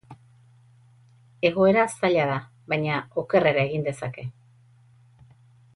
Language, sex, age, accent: Basque, female, 40-49, Erdialdekoa edo Nafarra (Gipuzkoa, Nafarroa)